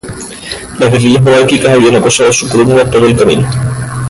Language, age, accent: Spanish, 19-29, España: Islas Canarias